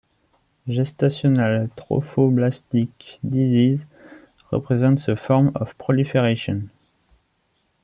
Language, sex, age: English, male, 19-29